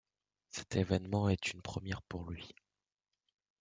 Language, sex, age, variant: French, male, under 19, Français de métropole